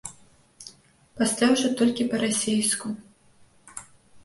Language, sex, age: Belarusian, female, 19-29